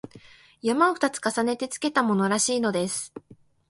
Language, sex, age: Japanese, female, 19-29